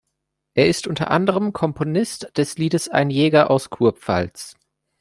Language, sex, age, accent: German, male, 19-29, Deutschland Deutsch